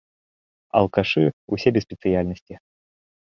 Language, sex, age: Belarusian, male, 19-29